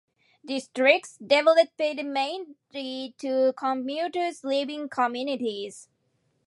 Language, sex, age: English, female, 19-29